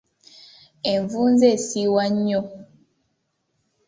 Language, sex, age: Ganda, female, 19-29